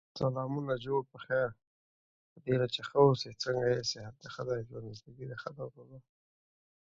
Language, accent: English, India and South Asia (India, Pakistan, Sri Lanka)